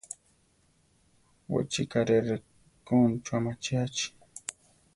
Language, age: Central Tarahumara, 19-29